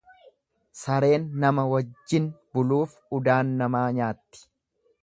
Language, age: Oromo, 30-39